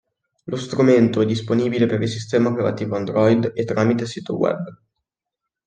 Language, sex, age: Italian, male, under 19